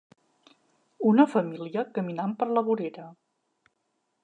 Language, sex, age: Catalan, female, 40-49